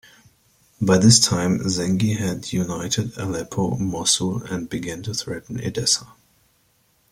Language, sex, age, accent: English, male, 19-29, United States English